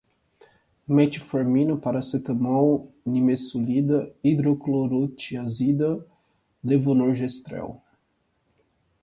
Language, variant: Portuguese, Portuguese (Brasil)